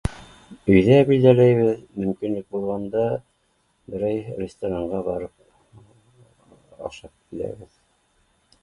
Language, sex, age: Bashkir, male, 50-59